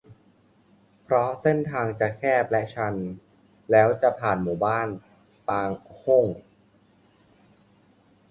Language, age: Thai, 19-29